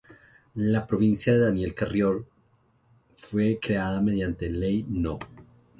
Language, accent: Spanish, Andino-Pacífico: Colombia, Perú, Ecuador, oeste de Bolivia y Venezuela andina